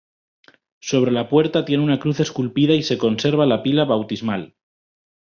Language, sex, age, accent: Spanish, male, 19-29, España: Centro-Sur peninsular (Madrid, Toledo, Castilla-La Mancha)